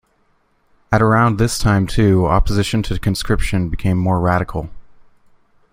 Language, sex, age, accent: English, male, 19-29, United States English